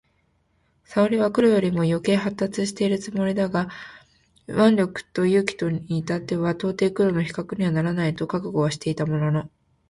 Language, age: Japanese, 19-29